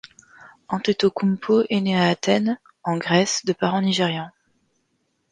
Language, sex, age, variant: French, female, 40-49, Français de métropole